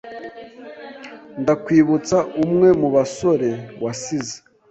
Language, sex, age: Kinyarwanda, male, 19-29